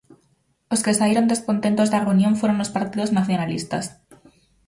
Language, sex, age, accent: Galician, female, 19-29, Normativo (estándar)